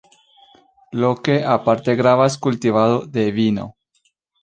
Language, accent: Esperanto, Internacia